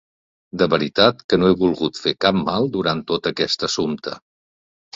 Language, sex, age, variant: Catalan, male, 50-59, Nord-Occidental